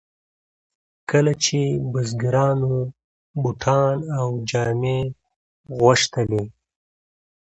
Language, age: Pashto, 30-39